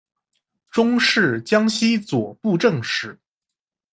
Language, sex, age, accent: Chinese, male, 19-29, 出生地：江苏省